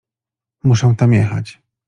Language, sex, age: Polish, male, 40-49